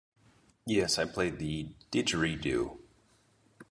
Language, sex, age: English, male, 30-39